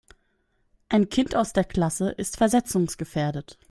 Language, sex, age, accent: German, female, 19-29, Deutschland Deutsch